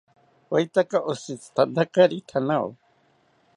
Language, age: South Ucayali Ashéninka, 60-69